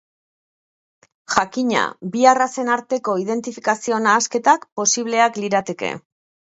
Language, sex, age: Basque, female, 50-59